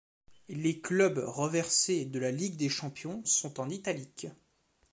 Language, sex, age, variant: French, male, 19-29, Français de métropole